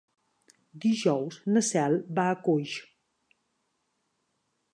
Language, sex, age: Catalan, female, 50-59